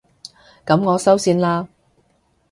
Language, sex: Cantonese, female